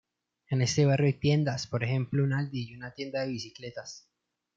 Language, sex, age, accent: Spanish, male, 19-29, Andino-Pacífico: Colombia, Perú, Ecuador, oeste de Bolivia y Venezuela andina